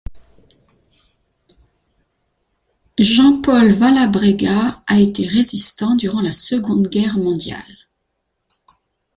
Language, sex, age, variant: French, female, 50-59, Français de métropole